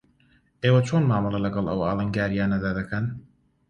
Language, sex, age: Central Kurdish, male, 19-29